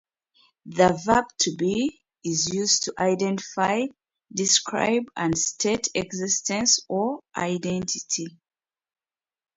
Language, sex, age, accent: English, female, 30-39, United States English